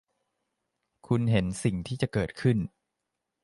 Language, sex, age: Thai, male, 19-29